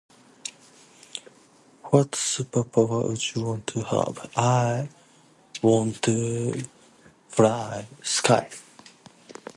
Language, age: English, 19-29